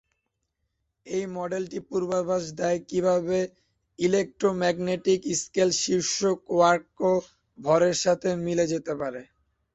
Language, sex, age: Bengali, male, 19-29